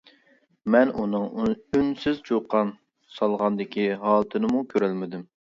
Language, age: Uyghur, 30-39